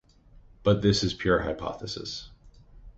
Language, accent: English, United States English